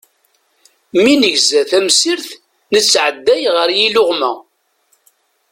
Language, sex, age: Kabyle, female, 60-69